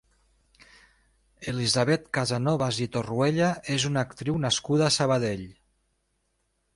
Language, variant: Catalan, Nord-Occidental